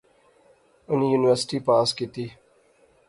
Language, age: Pahari-Potwari, 40-49